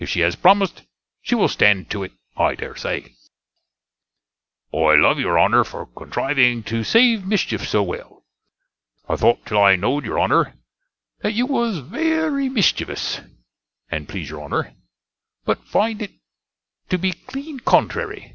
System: none